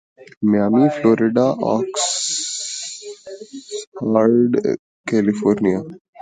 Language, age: Urdu, 19-29